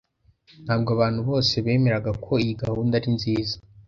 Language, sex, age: Kinyarwanda, male, under 19